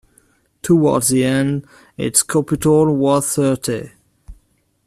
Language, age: English, 19-29